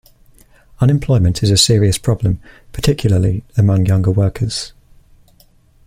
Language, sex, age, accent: English, male, 19-29, England English